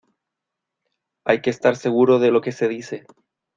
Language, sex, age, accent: Spanish, male, 19-29, Chileno: Chile, Cuyo